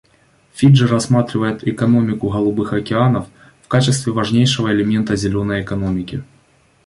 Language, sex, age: Russian, male, 30-39